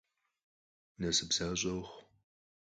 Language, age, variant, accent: Kabardian, 19-29, Адыгэбзэ (Къэбэрдей, Кирил, псоми зэдай), Джылэхъстэней (Gilahsteney)